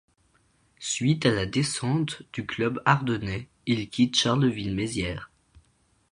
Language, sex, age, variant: French, male, under 19, Français de métropole